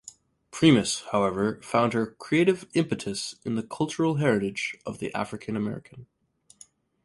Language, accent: English, United States English